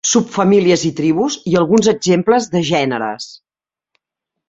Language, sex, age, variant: Catalan, female, 50-59, Central